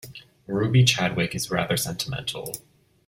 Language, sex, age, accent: English, male, 19-29, United States English